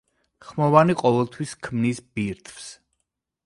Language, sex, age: Georgian, male, 40-49